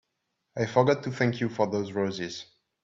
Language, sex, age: English, male, 19-29